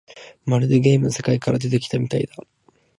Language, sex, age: Japanese, male, 19-29